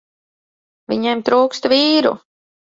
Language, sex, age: Latvian, female, 30-39